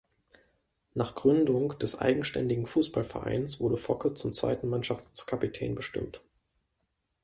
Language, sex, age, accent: German, male, 19-29, Deutschland Deutsch